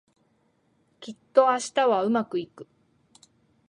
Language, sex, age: Japanese, female, 50-59